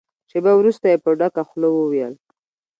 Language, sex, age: Pashto, female, 19-29